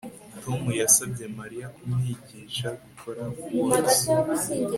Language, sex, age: Kinyarwanda, male, 19-29